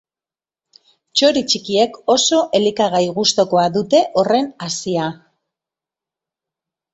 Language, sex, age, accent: Basque, female, 50-59, Mendebalekoa (Araba, Bizkaia, Gipuzkoako mendebaleko herri batzuk)